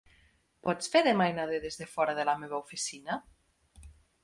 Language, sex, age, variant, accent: Catalan, female, 19-29, Nord-Occidental, Lleidatà